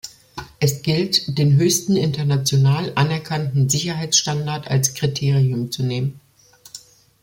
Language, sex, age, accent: German, female, 50-59, Deutschland Deutsch